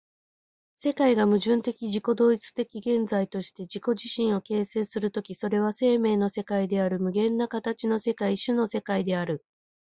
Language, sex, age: Japanese, female, 50-59